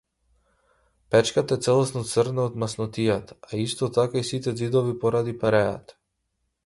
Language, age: Macedonian, 19-29